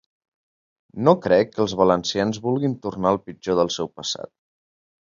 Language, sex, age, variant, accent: Catalan, male, 19-29, Central, central